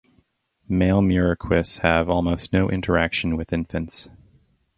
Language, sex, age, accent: English, male, 19-29, United States English